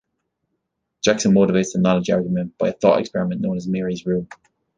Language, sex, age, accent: English, male, 30-39, Irish English